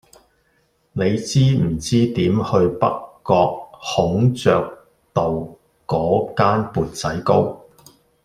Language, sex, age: Cantonese, male, 50-59